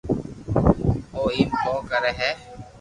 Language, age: Loarki, 40-49